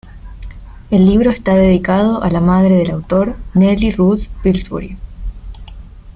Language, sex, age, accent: Spanish, female, 19-29, Rioplatense: Argentina, Uruguay, este de Bolivia, Paraguay